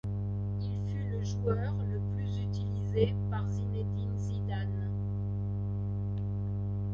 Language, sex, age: French, female, 60-69